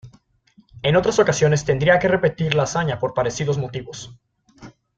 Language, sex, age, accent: Spanish, male, 19-29, México